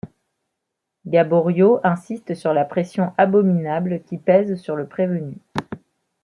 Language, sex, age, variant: French, female, 30-39, Français de métropole